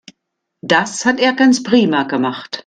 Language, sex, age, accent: German, female, 50-59, Deutschland Deutsch